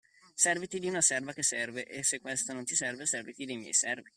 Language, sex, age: Italian, male, 19-29